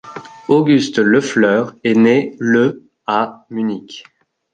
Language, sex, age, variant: French, male, 19-29, Français de métropole